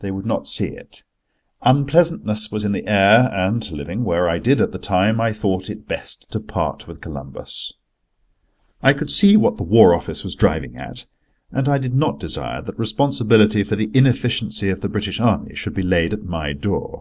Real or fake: real